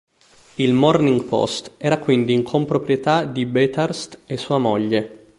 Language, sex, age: Italian, male, 19-29